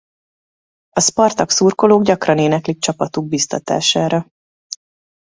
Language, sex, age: Hungarian, female, 30-39